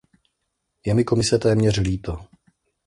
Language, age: Czech, 30-39